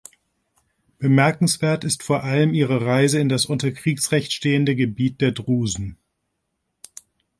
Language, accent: German, Deutschland Deutsch